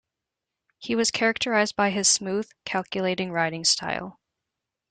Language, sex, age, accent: English, female, 19-29, Canadian English